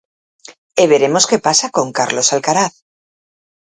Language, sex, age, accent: Galician, female, 50-59, Normativo (estándar)